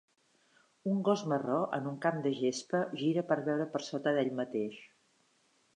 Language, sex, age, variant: Catalan, female, 50-59, Central